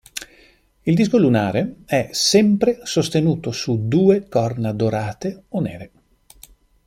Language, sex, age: Italian, male, 50-59